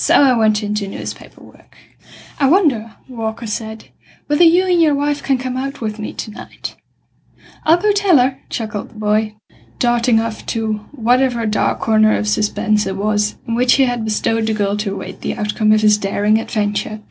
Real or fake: real